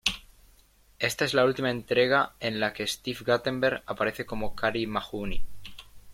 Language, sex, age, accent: Spanish, male, 19-29, España: Norte peninsular (Asturias, Castilla y León, Cantabria, País Vasco, Navarra, Aragón, La Rioja, Guadalajara, Cuenca)